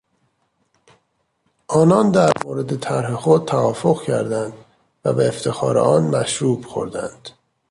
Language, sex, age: Persian, male, 30-39